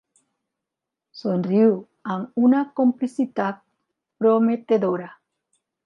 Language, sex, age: Catalan, female, 60-69